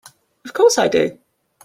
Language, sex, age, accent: English, female, 30-39, England English